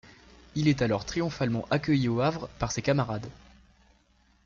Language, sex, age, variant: French, male, under 19, Français de métropole